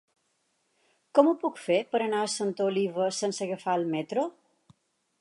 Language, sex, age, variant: Catalan, female, 60-69, Balear